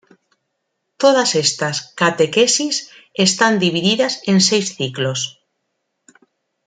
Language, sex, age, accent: Spanish, female, 40-49, España: Norte peninsular (Asturias, Castilla y León, Cantabria, País Vasco, Navarra, Aragón, La Rioja, Guadalajara, Cuenca)